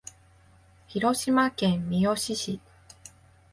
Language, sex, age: Japanese, female, 30-39